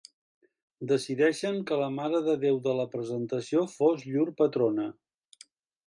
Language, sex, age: Catalan, male, 70-79